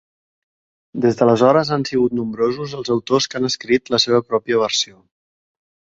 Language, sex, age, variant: Catalan, male, 40-49, Central